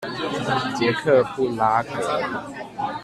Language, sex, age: Chinese, male, 19-29